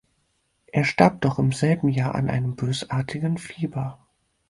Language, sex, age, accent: German, male, 19-29, Deutschland Deutsch